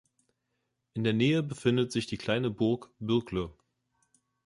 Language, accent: German, Deutschland Deutsch